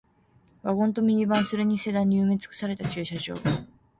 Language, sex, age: Japanese, female, 19-29